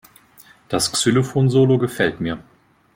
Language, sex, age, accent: German, male, 30-39, Deutschland Deutsch